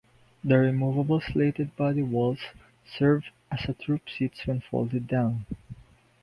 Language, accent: English, Filipino